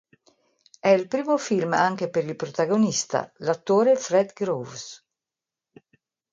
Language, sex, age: Italian, female, 60-69